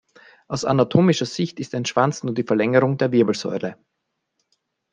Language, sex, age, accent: German, male, 40-49, Österreichisches Deutsch